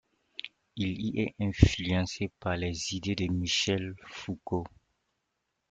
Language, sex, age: French, male, 30-39